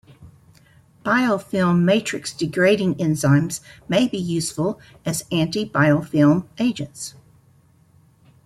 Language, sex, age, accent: English, female, 60-69, United States English